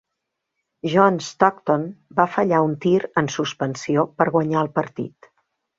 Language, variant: Catalan, Central